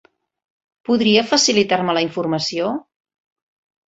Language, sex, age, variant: Catalan, female, 50-59, Central